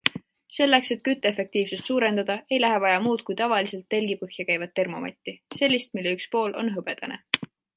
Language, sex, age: Estonian, female, 19-29